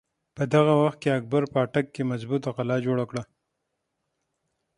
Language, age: Pashto, 40-49